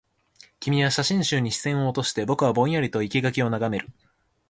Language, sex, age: Japanese, male, under 19